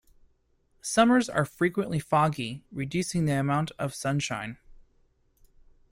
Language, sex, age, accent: English, male, 19-29, United States English